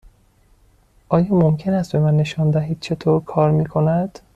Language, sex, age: Persian, male, 19-29